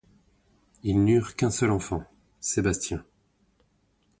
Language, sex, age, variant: French, male, 30-39, Français de métropole